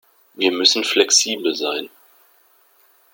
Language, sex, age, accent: German, male, 19-29, Deutschland Deutsch